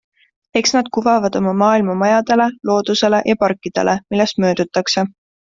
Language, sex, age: Estonian, female, 19-29